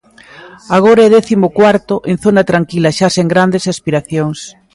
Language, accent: Galician, Oriental (común en zona oriental)